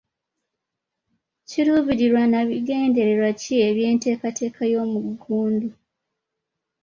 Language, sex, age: Ganda, female, 19-29